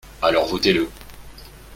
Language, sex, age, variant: French, male, 30-39, Français de métropole